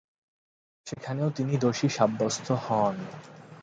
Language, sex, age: Bengali, male, 19-29